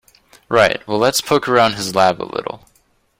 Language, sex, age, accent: English, male, 19-29, United States English